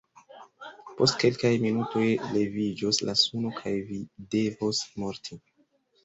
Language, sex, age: Esperanto, male, 19-29